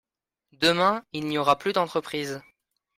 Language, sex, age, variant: French, male, 19-29, Français de métropole